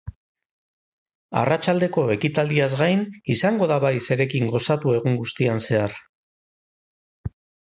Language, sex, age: Basque, male, 40-49